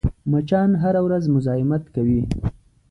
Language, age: Pashto, 30-39